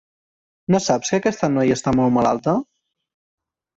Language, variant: Catalan, Central